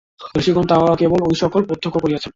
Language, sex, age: Bengali, male, 19-29